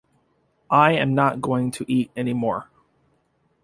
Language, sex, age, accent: English, male, 19-29, United States English